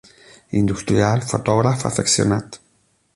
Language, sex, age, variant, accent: Catalan, male, 40-49, Alacantí, Barcelona